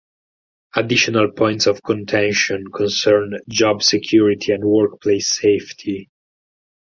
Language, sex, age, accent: English, male, 19-29, Italian